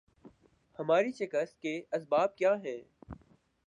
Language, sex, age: Urdu, male, 19-29